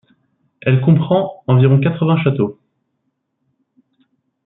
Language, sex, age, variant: French, male, 19-29, Français de métropole